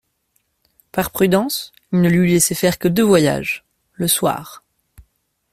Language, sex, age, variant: French, male, 19-29, Français de métropole